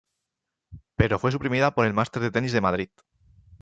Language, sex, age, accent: Spanish, male, 30-39, España: Centro-Sur peninsular (Madrid, Toledo, Castilla-La Mancha)